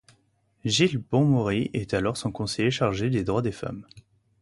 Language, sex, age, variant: French, male, 19-29, Français de métropole